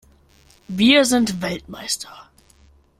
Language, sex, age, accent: German, male, under 19, Deutschland Deutsch